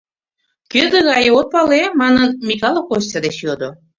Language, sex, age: Mari, female, 40-49